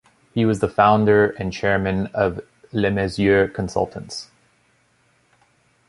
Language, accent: English, United States English